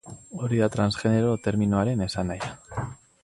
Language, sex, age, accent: Basque, male, 30-39, Mendebalekoa (Araba, Bizkaia, Gipuzkoako mendebaleko herri batzuk)